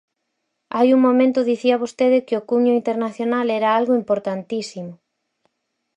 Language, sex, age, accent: Galician, female, 30-39, Normativo (estándar)